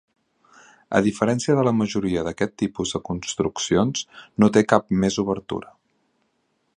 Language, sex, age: Catalan, male, 30-39